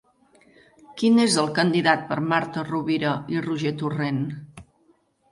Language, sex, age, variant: Catalan, female, 50-59, Central